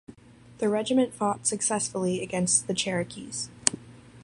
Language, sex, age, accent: English, female, 19-29, United States English